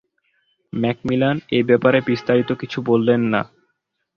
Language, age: Bengali, under 19